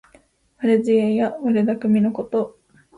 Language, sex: Japanese, female